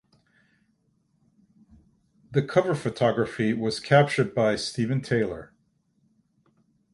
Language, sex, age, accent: English, male, 50-59, United States English